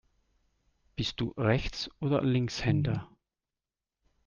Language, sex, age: German, male, 50-59